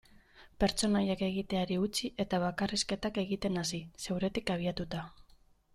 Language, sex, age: Basque, female, 30-39